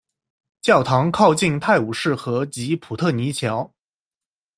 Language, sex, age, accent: Chinese, male, 19-29, 出生地：江苏省